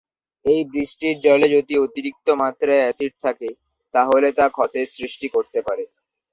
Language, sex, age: Bengali, male, 19-29